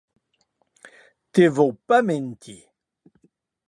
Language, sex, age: Occitan, male, 60-69